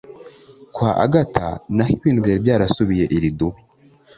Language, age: Kinyarwanda, 19-29